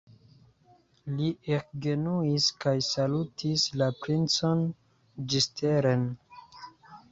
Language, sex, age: Esperanto, male, 19-29